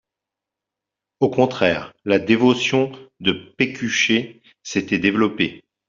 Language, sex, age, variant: French, male, 30-39, Français de métropole